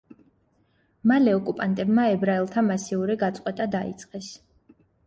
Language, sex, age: Georgian, female, 19-29